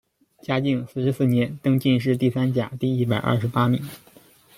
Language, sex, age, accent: Chinese, male, 19-29, 出生地：江苏省